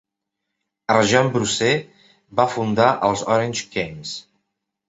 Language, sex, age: Catalan, male, 40-49